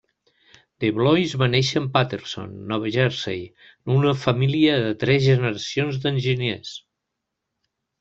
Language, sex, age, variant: Catalan, male, 60-69, Central